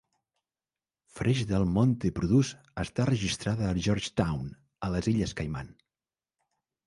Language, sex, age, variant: Catalan, male, 40-49, Central